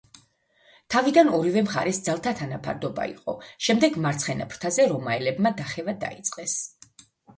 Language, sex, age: Georgian, female, 50-59